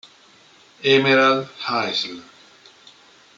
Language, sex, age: Italian, male, 40-49